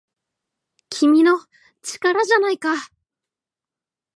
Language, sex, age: Japanese, female, under 19